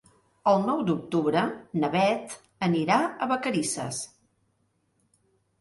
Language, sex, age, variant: Catalan, female, 50-59, Central